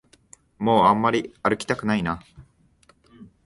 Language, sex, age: Japanese, male, 19-29